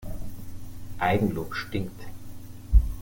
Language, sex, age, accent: German, male, 40-49, Deutschland Deutsch